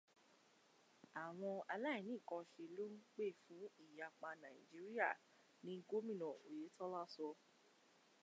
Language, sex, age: Yoruba, female, 19-29